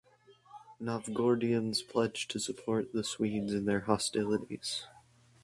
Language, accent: English, United States English